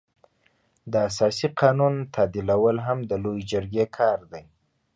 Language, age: Pashto, 19-29